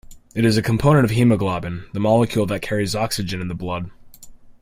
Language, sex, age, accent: English, male, under 19, United States English